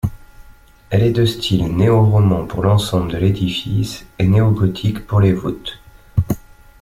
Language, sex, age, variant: French, male, 30-39, Français de métropole